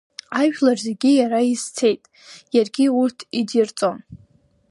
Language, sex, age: Abkhazian, female, 19-29